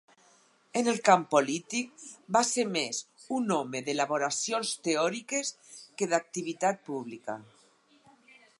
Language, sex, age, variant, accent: Catalan, female, 60-69, Nord-Occidental, nord-occidental